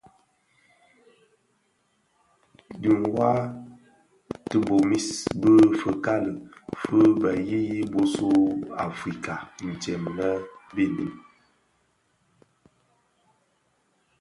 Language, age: Bafia, 19-29